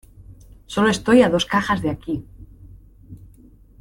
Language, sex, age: Spanish, female, 30-39